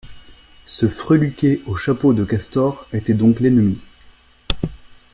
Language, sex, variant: French, male, Français de métropole